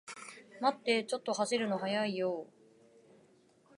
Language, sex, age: Japanese, female, 19-29